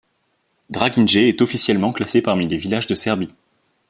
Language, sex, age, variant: French, male, 19-29, Français de métropole